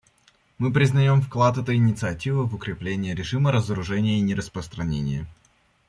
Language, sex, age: Russian, male, under 19